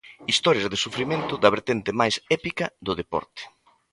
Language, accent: Galician, Normativo (estándar)